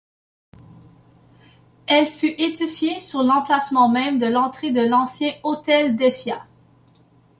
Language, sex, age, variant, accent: French, female, 19-29, Français d'Amérique du Nord, Français du Canada